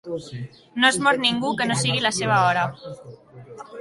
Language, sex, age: Catalan, female, 50-59